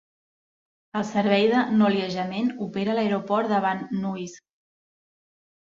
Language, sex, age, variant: Catalan, female, 30-39, Central